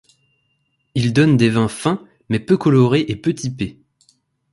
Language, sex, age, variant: French, male, 19-29, Français de métropole